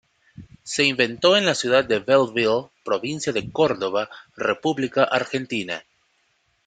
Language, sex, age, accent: Spanish, male, 19-29, América central